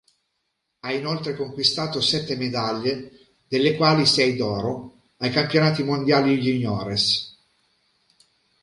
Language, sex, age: Italian, male, 40-49